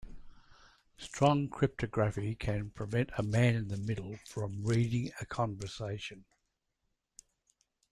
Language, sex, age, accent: English, male, 70-79, Australian English